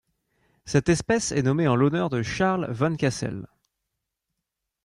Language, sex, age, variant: French, male, 19-29, Français de métropole